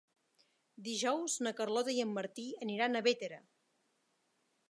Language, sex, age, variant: Catalan, female, 40-49, Septentrional